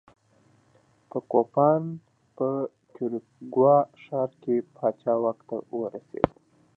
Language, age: Pashto, 19-29